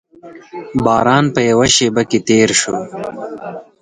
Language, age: Pashto, 19-29